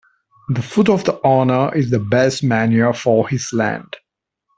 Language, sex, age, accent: English, male, 19-29, India and South Asia (India, Pakistan, Sri Lanka)